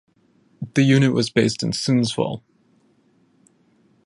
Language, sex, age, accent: English, male, 19-29, United States English